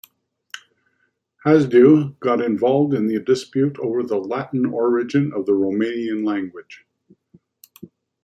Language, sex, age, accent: English, male, 60-69, Canadian English